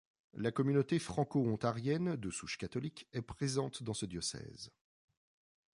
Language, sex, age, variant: French, male, 40-49, Français de métropole